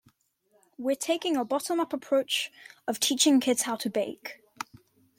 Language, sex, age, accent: English, male, under 19, England English